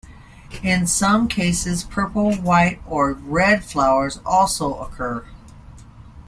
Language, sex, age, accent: English, female, 50-59, United States English